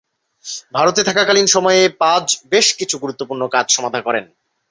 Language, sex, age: Bengali, male, 19-29